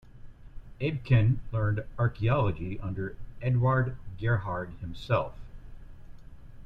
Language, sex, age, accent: English, male, 50-59, United States English